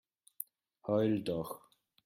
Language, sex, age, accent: German, male, 19-29, Österreichisches Deutsch